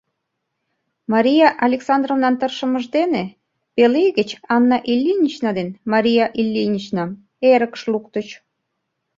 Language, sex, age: Mari, female, 40-49